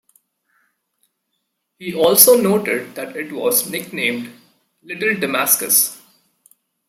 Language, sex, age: English, male, 19-29